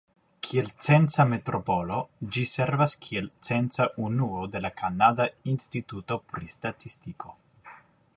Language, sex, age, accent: Esperanto, male, 19-29, Internacia